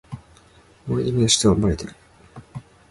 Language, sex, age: Japanese, male, 19-29